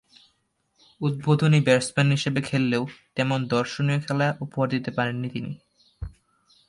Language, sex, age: Bengali, male, under 19